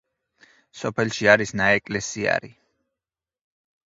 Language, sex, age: Georgian, male, 30-39